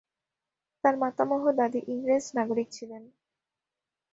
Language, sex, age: Bengali, male, under 19